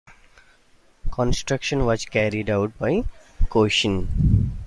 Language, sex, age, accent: English, male, 19-29, United States English